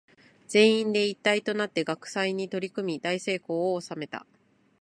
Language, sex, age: Japanese, female, 30-39